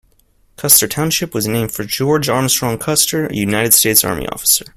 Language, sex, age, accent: English, male, 19-29, United States English